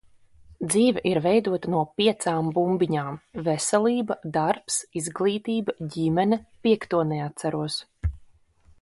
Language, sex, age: Latvian, female, 30-39